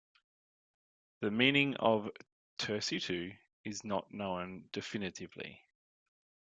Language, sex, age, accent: English, male, 30-39, Australian English